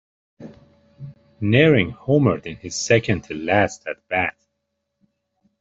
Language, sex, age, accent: English, male, 30-39, United States English